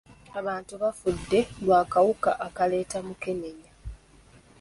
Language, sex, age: Ganda, female, 19-29